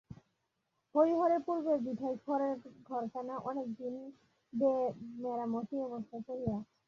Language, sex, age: Bengali, female, 19-29